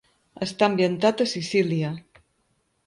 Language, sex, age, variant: Catalan, female, 50-59, Balear